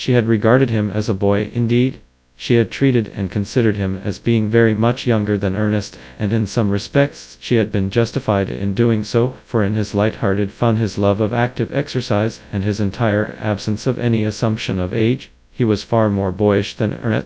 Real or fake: fake